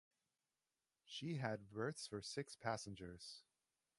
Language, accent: English, United States English